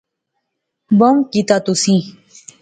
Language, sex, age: Pahari-Potwari, female, 19-29